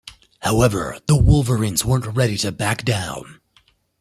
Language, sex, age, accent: English, male, 19-29, United States English